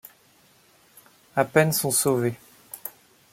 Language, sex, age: French, male, 40-49